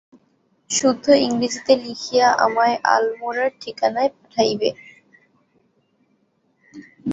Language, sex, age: Bengali, female, 19-29